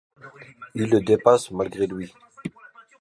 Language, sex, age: French, male, 30-39